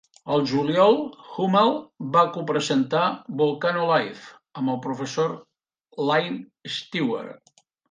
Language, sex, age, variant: Catalan, male, 60-69, Nord-Occidental